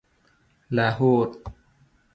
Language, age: Pashto, 19-29